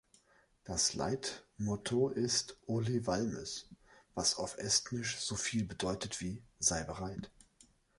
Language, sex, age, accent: German, male, 40-49, Deutschland Deutsch